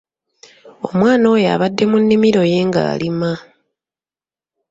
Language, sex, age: Ganda, female, 30-39